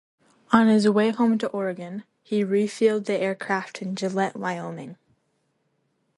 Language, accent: English, United States English